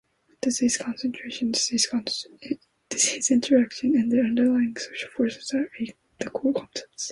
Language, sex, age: English, female, under 19